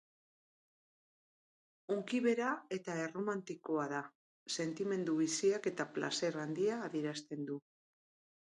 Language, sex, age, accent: Basque, female, 50-59, Erdialdekoa edo Nafarra (Gipuzkoa, Nafarroa)